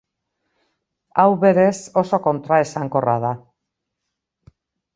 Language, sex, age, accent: Basque, female, 60-69, Mendebalekoa (Araba, Bizkaia, Gipuzkoako mendebaleko herri batzuk)